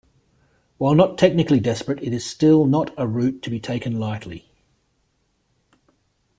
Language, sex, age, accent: English, male, 50-59, Australian English